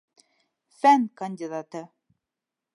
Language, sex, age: Bashkir, female, 19-29